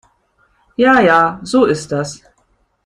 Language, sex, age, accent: German, female, 50-59, Deutschland Deutsch